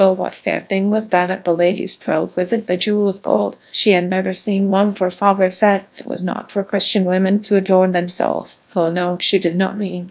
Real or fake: fake